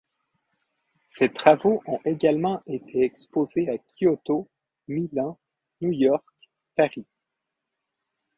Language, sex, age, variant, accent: French, male, 30-39, Français d'Amérique du Nord, Français du Canada